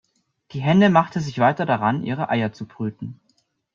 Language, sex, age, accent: German, male, 19-29, Deutschland Deutsch